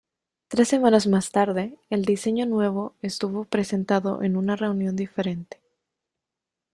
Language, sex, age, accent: Spanish, female, 19-29, América central